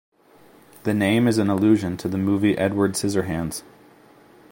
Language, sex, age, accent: English, male, 30-39, United States English